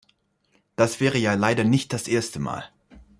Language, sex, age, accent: German, male, 19-29, Deutschland Deutsch